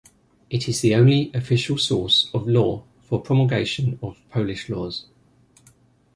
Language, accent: English, England English